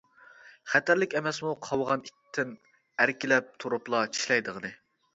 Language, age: Uyghur, 19-29